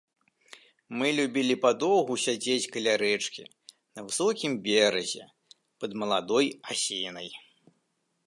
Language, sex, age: Belarusian, male, 40-49